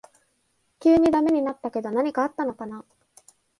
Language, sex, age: Japanese, female, 19-29